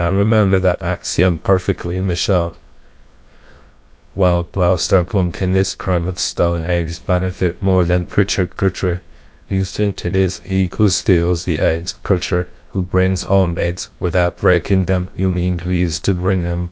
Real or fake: fake